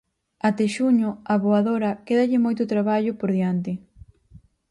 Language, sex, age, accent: Galician, female, 19-29, Central (gheada)